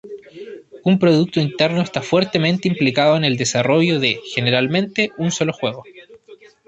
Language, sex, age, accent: Spanish, male, 30-39, Chileno: Chile, Cuyo